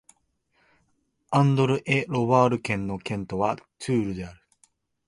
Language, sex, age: Japanese, male, 19-29